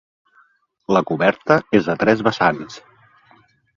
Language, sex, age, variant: Catalan, male, 50-59, Central